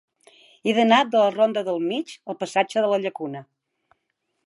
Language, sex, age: Catalan, female, 60-69